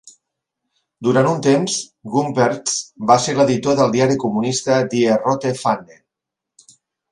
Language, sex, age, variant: Catalan, male, 50-59, Central